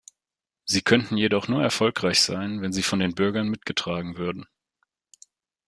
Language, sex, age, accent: German, male, 19-29, Deutschland Deutsch